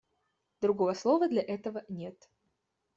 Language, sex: Russian, female